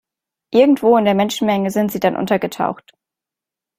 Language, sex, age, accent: German, female, 19-29, Deutschland Deutsch